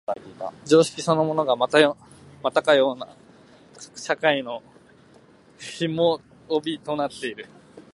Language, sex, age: Japanese, male, 19-29